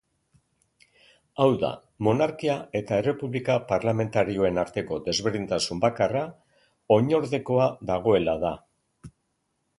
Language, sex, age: Basque, male, 60-69